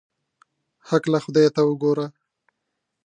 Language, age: Pashto, 19-29